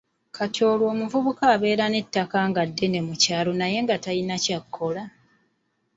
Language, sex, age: Ganda, female, 30-39